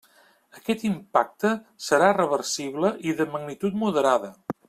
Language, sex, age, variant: Catalan, male, 50-59, Central